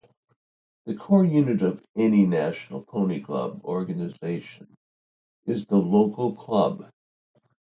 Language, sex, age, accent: English, male, 60-69, United States English